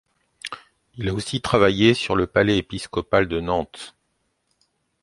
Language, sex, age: French, male, 50-59